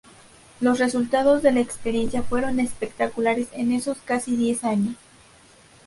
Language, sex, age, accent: Spanish, female, 19-29, México